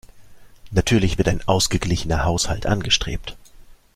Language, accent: German, Deutschland Deutsch